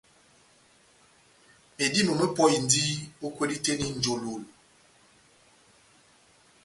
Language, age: Batanga, 50-59